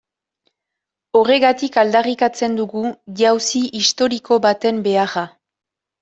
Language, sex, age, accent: Basque, female, 19-29, Nafar-lapurtarra edo Zuberotarra (Lapurdi, Nafarroa Beherea, Zuberoa)